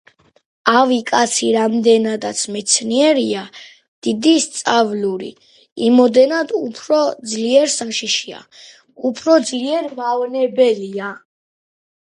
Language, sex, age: Georgian, female, 30-39